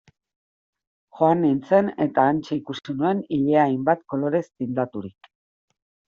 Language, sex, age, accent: Basque, female, 40-49, Erdialdekoa edo Nafarra (Gipuzkoa, Nafarroa)